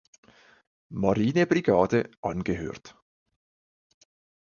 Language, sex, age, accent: German, male, 19-29, Schweizerdeutsch